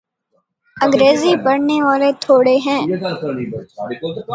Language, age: Urdu, 40-49